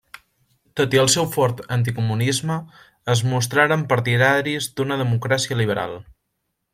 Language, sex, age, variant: Catalan, male, 19-29, Central